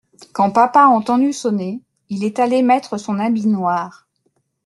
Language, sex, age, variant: French, female, 30-39, Français de métropole